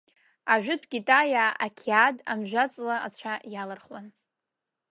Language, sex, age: Abkhazian, female, under 19